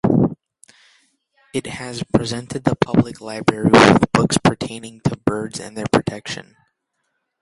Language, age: English, under 19